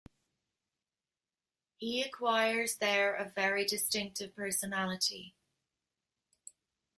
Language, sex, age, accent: English, female, 30-39, Irish English